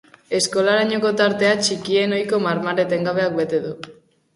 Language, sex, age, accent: Basque, female, under 19, Mendebalekoa (Araba, Bizkaia, Gipuzkoako mendebaleko herri batzuk)